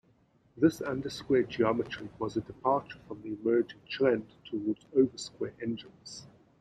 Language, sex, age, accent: English, male, 40-49, Southern African (South Africa, Zimbabwe, Namibia)